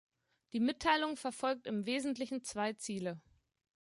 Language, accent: German, Deutschland Deutsch